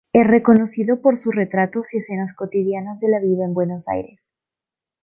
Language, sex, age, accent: Spanish, female, under 19, Andino-Pacífico: Colombia, Perú, Ecuador, oeste de Bolivia y Venezuela andina